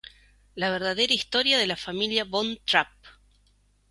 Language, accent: Spanish, Rioplatense: Argentina, Uruguay, este de Bolivia, Paraguay